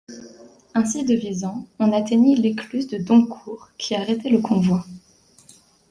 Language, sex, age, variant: French, female, 19-29, Français de métropole